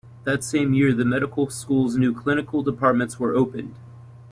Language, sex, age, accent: English, female, 19-29, United States English